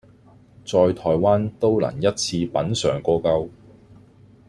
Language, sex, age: Cantonese, male, 40-49